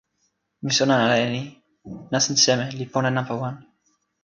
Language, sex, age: Toki Pona, male, 19-29